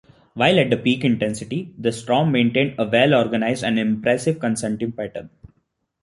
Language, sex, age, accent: English, male, 19-29, India and South Asia (India, Pakistan, Sri Lanka)